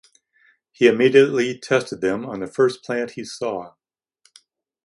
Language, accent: English, United States English